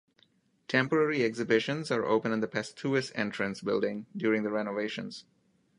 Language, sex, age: English, male, 19-29